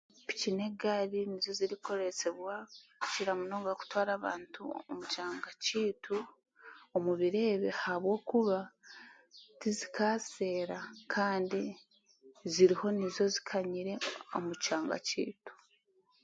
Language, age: Chiga, 19-29